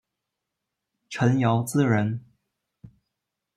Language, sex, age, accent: Chinese, male, 19-29, 出生地：四川省